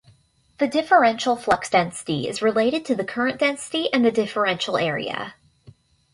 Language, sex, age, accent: English, female, under 19, United States English